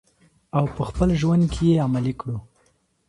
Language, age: Pashto, 30-39